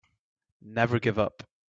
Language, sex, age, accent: English, male, 19-29, England English